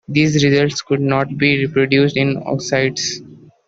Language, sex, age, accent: English, male, 19-29, United States English